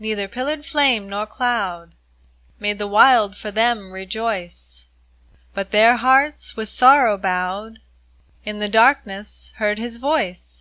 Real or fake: real